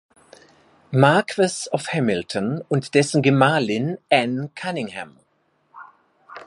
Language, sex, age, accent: German, male, 60-69, Österreichisches Deutsch